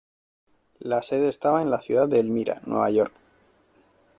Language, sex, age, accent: Spanish, male, 40-49, España: Norte peninsular (Asturias, Castilla y León, Cantabria, País Vasco, Navarra, Aragón, La Rioja, Guadalajara, Cuenca)